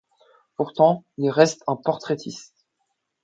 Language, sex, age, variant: French, male, 40-49, Français de métropole